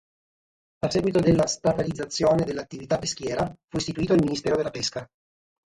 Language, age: Italian, 40-49